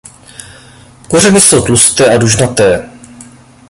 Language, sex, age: Czech, male, 40-49